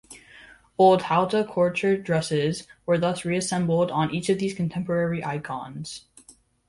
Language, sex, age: English, male, under 19